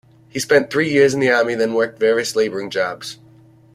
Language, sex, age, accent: English, male, 30-39, United States English